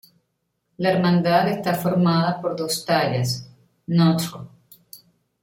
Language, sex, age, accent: Spanish, female, 40-49, Caribe: Cuba, Venezuela, Puerto Rico, República Dominicana, Panamá, Colombia caribeña, México caribeño, Costa del golfo de México